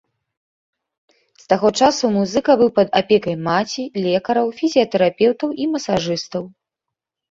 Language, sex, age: Belarusian, female, 19-29